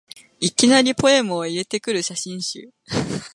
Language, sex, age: Japanese, female, 19-29